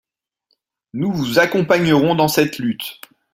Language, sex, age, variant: French, male, 30-39, Français de métropole